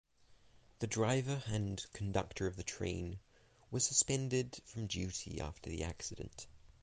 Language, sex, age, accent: English, male, 19-29, England English; New Zealand English